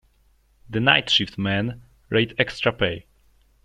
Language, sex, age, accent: English, male, 19-29, United States English